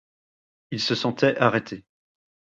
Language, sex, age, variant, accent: French, male, 30-39, Français d'Europe, Français de Belgique